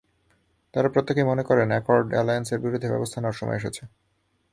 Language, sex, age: Bengali, male, 19-29